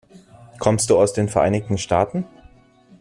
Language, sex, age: German, male, 19-29